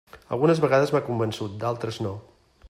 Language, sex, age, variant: Catalan, male, 50-59, Central